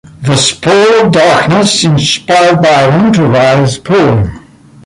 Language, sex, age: English, male, 60-69